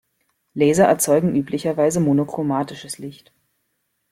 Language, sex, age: German, female, 19-29